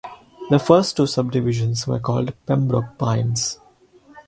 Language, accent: English, India and South Asia (India, Pakistan, Sri Lanka)